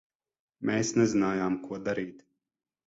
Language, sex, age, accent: Latvian, male, 30-39, Riga; Dzimtā valoda; nav